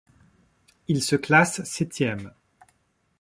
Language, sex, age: French, male, 30-39